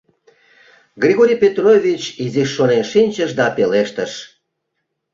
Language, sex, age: Mari, male, 40-49